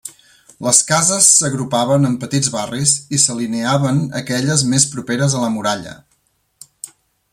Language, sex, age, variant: Catalan, male, 50-59, Central